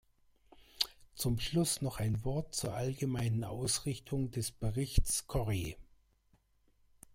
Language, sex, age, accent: German, male, 60-69, Deutschland Deutsch